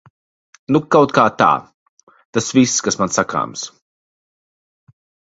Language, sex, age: Latvian, male, 30-39